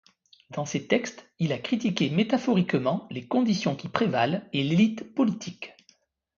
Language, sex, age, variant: French, male, 40-49, Français de métropole